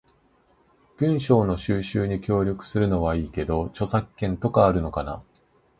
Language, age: Japanese, 19-29